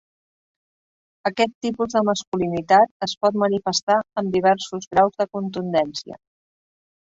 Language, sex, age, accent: Catalan, female, 50-59, Català central